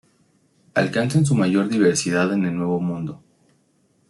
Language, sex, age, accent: Spanish, male, 19-29, México